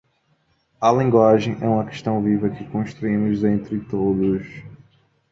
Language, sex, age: Portuguese, male, 19-29